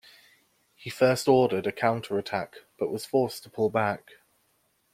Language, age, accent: English, 19-29, England English